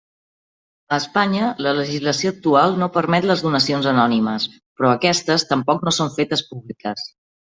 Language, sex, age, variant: Catalan, female, 50-59, Central